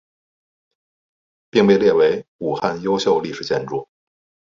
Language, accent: Chinese, 出生地：北京市